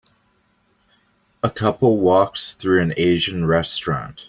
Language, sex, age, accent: English, male, 30-39, United States English